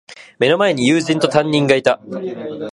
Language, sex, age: Japanese, male, 19-29